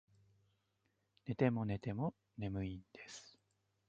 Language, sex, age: Japanese, male, 30-39